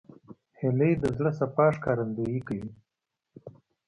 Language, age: Pashto, under 19